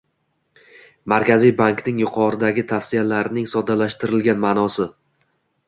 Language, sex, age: Uzbek, male, under 19